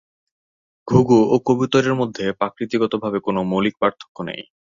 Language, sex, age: Bengali, male, 19-29